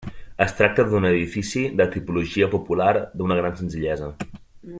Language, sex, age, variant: Catalan, male, 30-39, Central